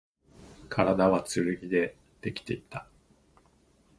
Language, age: Japanese, 40-49